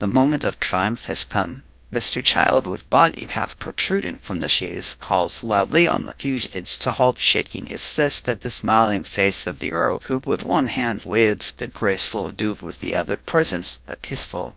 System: TTS, GlowTTS